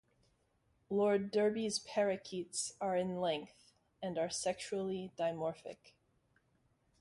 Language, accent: English, United States English